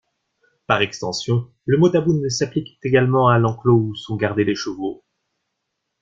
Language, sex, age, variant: French, male, 19-29, Français de métropole